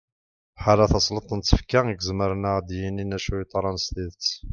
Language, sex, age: Kabyle, male, 50-59